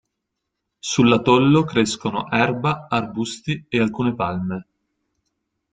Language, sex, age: Italian, male, 19-29